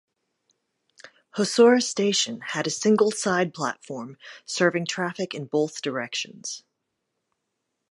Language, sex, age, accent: English, female, 40-49, United States English